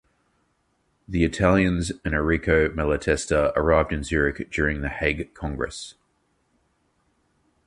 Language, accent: English, Australian English